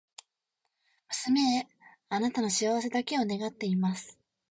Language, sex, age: Japanese, female, 19-29